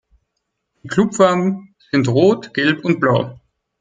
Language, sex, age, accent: German, male, 19-29, Österreichisches Deutsch